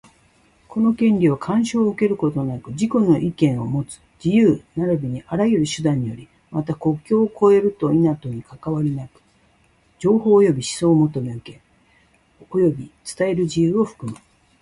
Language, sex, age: Japanese, female, 60-69